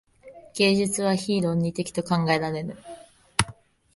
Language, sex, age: Japanese, female, 19-29